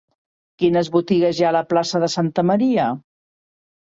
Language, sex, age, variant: Catalan, female, 50-59, Central